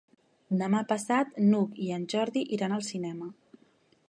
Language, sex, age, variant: Catalan, female, 19-29, Central